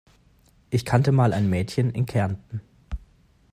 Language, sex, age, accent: German, male, 19-29, Deutschland Deutsch